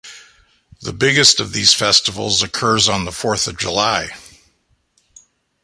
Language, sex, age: English, male, 60-69